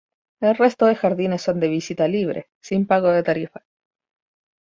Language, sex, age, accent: Spanish, female, 19-29, Chileno: Chile, Cuyo